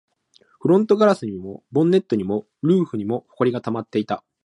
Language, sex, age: Japanese, male, 19-29